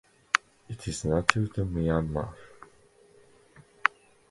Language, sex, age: English, male, 19-29